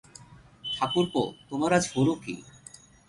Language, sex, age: Bengali, male, 30-39